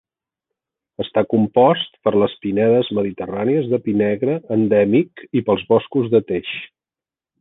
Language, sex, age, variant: Catalan, male, 50-59, Central